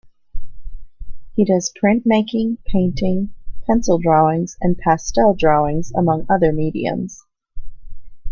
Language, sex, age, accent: English, female, 30-39, United States English